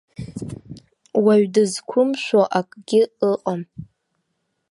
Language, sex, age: Abkhazian, female, under 19